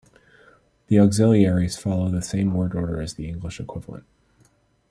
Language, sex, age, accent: English, male, 19-29, United States English